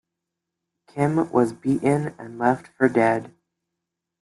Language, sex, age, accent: English, male, under 19, United States English